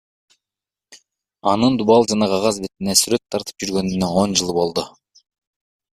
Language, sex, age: Kyrgyz, male, 30-39